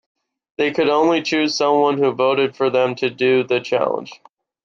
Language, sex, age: English, male, 19-29